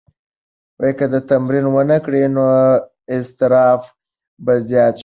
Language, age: Pashto, under 19